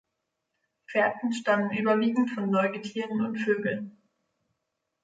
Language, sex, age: German, female, 19-29